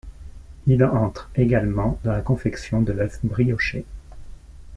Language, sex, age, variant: French, male, 30-39, Français de métropole